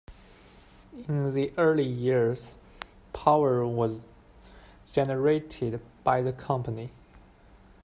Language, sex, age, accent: English, male, 19-29, United States English